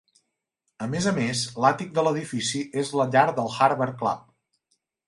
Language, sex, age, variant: Catalan, male, 40-49, Central